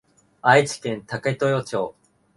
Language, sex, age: Japanese, male, 19-29